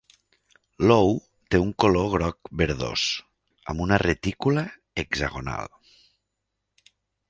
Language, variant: Catalan, Nord-Occidental